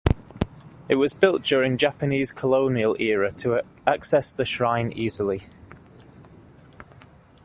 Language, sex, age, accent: English, male, 19-29, England English